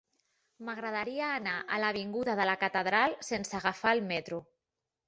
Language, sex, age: Catalan, female, 30-39